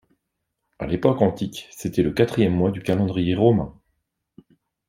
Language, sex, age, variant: French, male, 40-49, Français de métropole